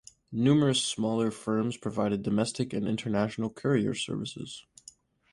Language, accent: English, United States English